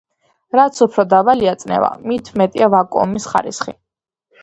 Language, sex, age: Georgian, female, under 19